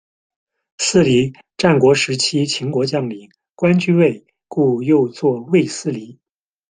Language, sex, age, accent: Chinese, male, 30-39, 出生地：山东省